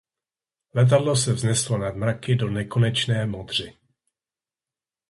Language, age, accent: Czech, 40-49, pražský